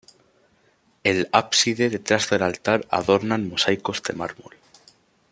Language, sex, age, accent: Spanish, male, under 19, España: Sur peninsular (Andalucia, Extremadura, Murcia)